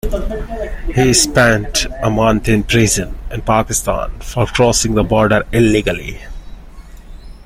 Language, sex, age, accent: English, male, 19-29, India and South Asia (India, Pakistan, Sri Lanka)